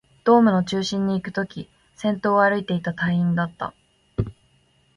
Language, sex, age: Japanese, female, 19-29